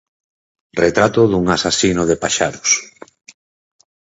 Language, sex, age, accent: Galician, male, 40-49, Central (gheada)